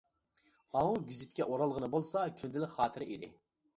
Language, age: Uyghur, 19-29